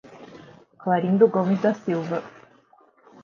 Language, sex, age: Portuguese, female, 19-29